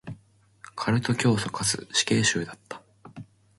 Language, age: Japanese, 19-29